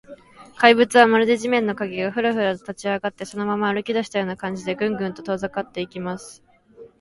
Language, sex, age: Japanese, female, 19-29